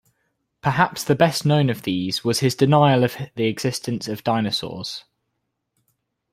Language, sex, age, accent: English, male, 19-29, England English